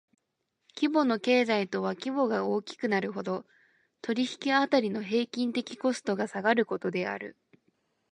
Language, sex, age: Japanese, female, 19-29